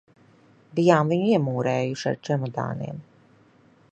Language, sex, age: Latvian, female, 40-49